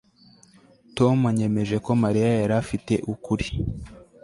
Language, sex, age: Kinyarwanda, male, 19-29